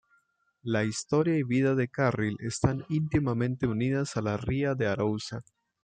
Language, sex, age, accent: Spanish, male, 19-29, México